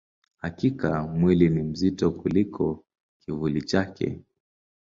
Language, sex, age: Swahili, male, 19-29